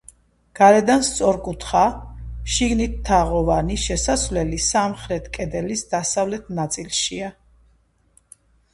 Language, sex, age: Georgian, female, 60-69